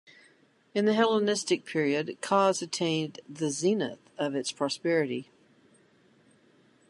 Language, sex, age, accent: English, female, 50-59, United States English